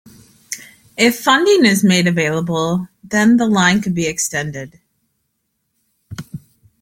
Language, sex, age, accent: English, female, 30-39, United States English